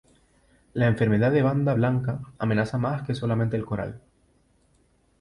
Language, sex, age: Spanish, male, 19-29